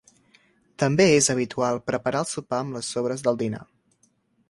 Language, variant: Catalan, Central